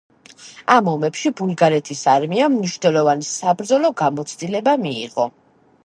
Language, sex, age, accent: Georgian, female, 19-29, ჩვეულებრივი